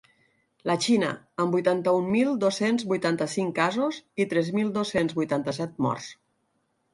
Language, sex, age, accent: Catalan, female, 40-49, Tortosí